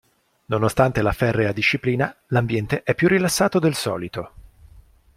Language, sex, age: Italian, male, 19-29